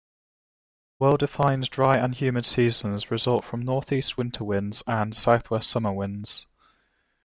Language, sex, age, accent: English, male, 19-29, England English